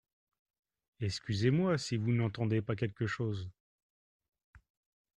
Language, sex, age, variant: French, male, 30-39, Français de métropole